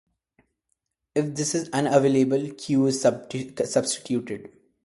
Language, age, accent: English, 19-29, India and South Asia (India, Pakistan, Sri Lanka)